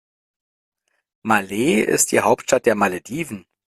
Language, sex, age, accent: German, female, 30-39, Deutschland Deutsch